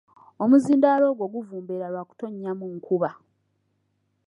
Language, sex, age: Ganda, female, 19-29